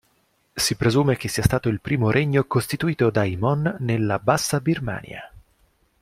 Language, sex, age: Italian, male, 19-29